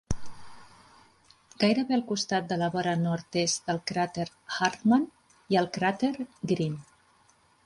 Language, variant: Catalan, Central